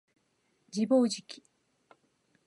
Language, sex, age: Japanese, female, 50-59